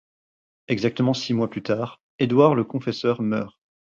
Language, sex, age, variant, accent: French, male, 30-39, Français d'Europe, Français de Belgique